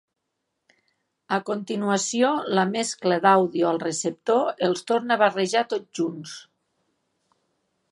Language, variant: Catalan, Nord-Occidental